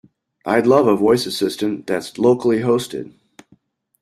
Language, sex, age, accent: English, male, 50-59, United States English